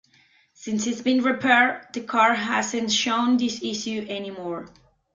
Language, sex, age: English, female, 19-29